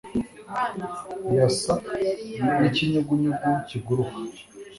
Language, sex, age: Kinyarwanda, male, 19-29